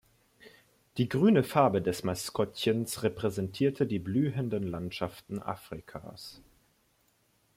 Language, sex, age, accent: German, male, 19-29, Deutschland Deutsch